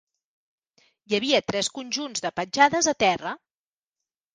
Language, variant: Catalan, Central